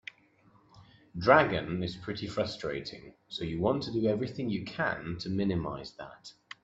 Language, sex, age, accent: English, male, 30-39, England English